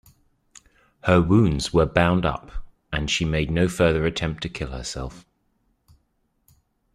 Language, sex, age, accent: English, male, 30-39, England English